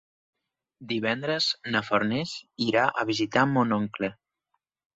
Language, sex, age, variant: Catalan, male, 19-29, Nord-Occidental